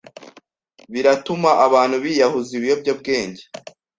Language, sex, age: Kinyarwanda, male, 19-29